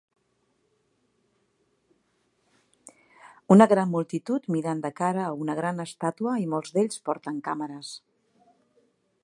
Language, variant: Catalan, Central